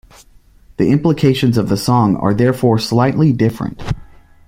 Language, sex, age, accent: English, male, 30-39, United States English